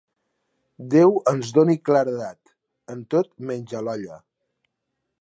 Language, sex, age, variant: Catalan, male, 40-49, Central